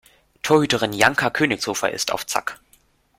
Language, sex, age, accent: German, male, under 19, Deutschland Deutsch